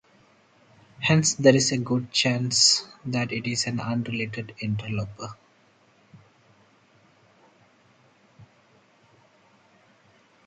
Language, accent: English, India and South Asia (India, Pakistan, Sri Lanka); Singaporean English